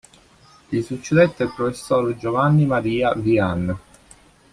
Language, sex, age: Italian, male, 40-49